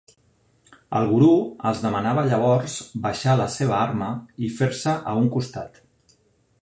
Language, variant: Catalan, Central